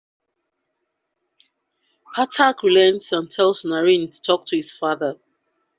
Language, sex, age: English, female, 30-39